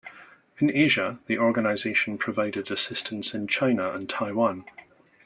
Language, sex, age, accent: English, male, 40-49, Scottish English